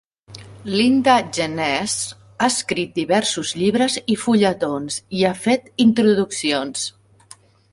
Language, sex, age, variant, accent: Catalan, female, 40-49, Central, central